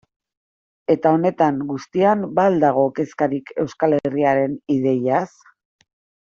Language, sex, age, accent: Basque, female, 40-49, Erdialdekoa edo Nafarra (Gipuzkoa, Nafarroa)